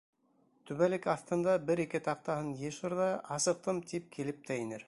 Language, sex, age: Bashkir, male, 40-49